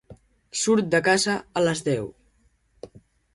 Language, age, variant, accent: Catalan, under 19, Central, central